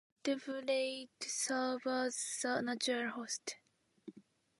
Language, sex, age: English, female, 19-29